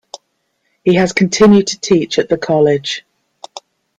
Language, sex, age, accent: English, female, 40-49, England English